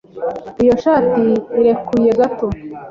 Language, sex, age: Kinyarwanda, male, 19-29